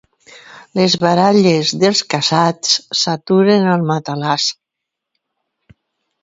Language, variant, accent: Catalan, Valencià central, valencià